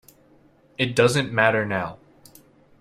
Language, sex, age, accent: English, male, 19-29, United States English